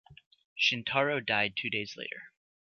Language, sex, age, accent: English, male, 30-39, United States English